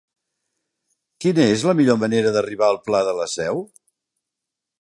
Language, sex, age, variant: Catalan, male, 70-79, Central